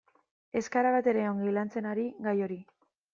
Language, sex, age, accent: Basque, female, 19-29, Mendebalekoa (Araba, Bizkaia, Gipuzkoako mendebaleko herri batzuk)